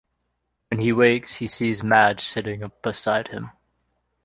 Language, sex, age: English, male, 19-29